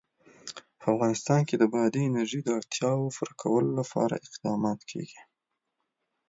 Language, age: Pashto, 19-29